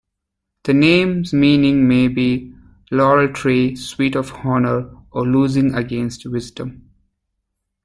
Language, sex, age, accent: English, male, 30-39, United States English